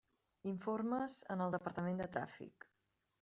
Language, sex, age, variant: Catalan, female, 30-39, Central